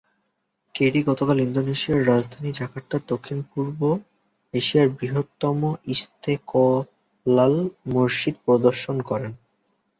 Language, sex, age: Bengali, male, 19-29